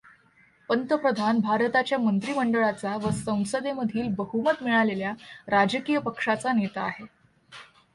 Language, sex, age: Marathi, female, under 19